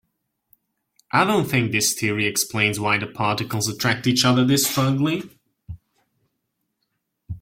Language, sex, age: English, male, under 19